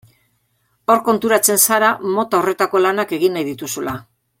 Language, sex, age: Basque, female, 60-69